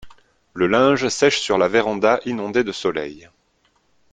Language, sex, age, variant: French, male, 30-39, Français de métropole